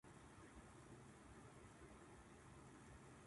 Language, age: Japanese, 19-29